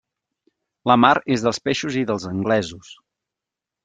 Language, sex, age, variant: Catalan, male, 30-39, Central